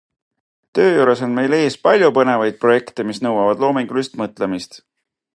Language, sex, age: Estonian, male, 40-49